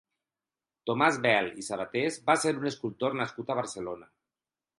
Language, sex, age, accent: Catalan, male, 40-49, valencià